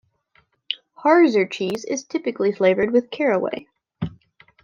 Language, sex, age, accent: English, female, 19-29, United States English